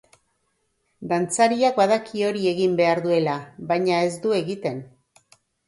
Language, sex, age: Basque, female, 60-69